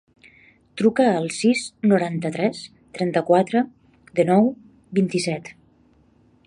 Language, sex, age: Catalan, female, 40-49